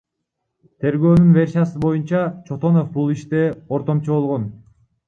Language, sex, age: Kyrgyz, male, under 19